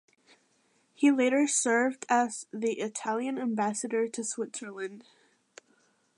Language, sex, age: English, female, under 19